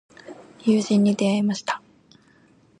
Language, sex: Japanese, female